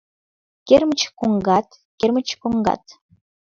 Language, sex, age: Mari, female, under 19